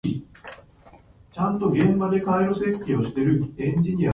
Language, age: Japanese, 19-29